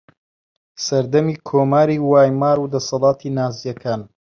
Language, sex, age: Central Kurdish, male, 19-29